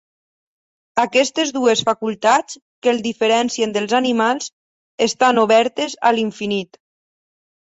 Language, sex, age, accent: Catalan, female, 30-39, valencià